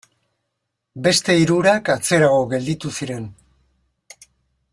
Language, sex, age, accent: Basque, male, 60-69, Mendebalekoa (Araba, Bizkaia, Gipuzkoako mendebaleko herri batzuk)